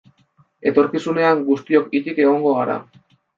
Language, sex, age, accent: Basque, male, 19-29, Mendebalekoa (Araba, Bizkaia, Gipuzkoako mendebaleko herri batzuk)